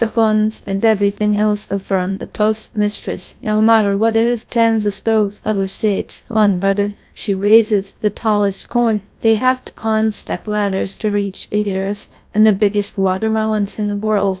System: TTS, GlowTTS